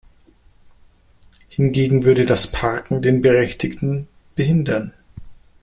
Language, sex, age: German, male, 30-39